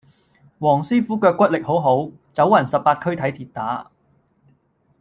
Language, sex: Cantonese, male